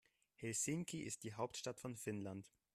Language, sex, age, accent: German, male, 19-29, Deutschland Deutsch